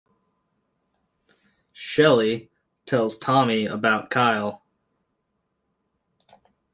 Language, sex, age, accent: English, male, 19-29, United States English